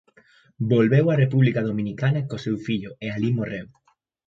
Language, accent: Galician, Central (gheada)